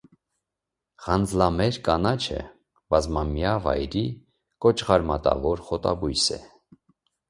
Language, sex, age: Armenian, male, 30-39